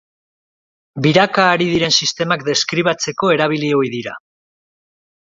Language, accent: Basque, Erdialdekoa edo Nafarra (Gipuzkoa, Nafarroa)